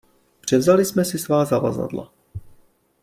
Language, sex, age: Czech, male, 30-39